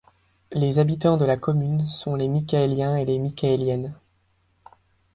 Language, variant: French, Français de métropole